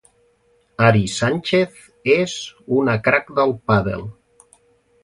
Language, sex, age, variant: Catalan, male, 50-59, Central